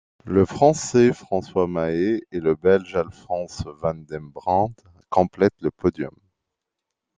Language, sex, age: French, male, 30-39